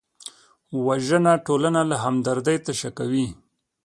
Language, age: Pashto, 19-29